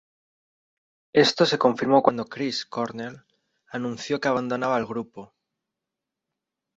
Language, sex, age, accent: Spanish, male, 19-29, España: Centro-Sur peninsular (Madrid, Toledo, Castilla-La Mancha)